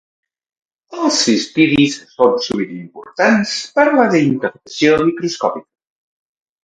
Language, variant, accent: Catalan, Central, central